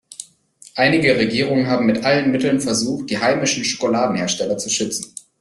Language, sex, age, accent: German, male, 30-39, Deutschland Deutsch